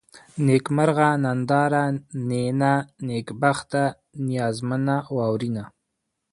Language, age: Pashto, 19-29